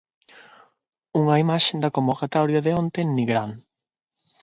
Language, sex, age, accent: Galician, male, 19-29, Normativo (estándar); Neofalante